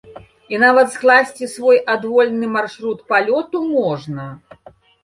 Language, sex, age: Belarusian, female, 60-69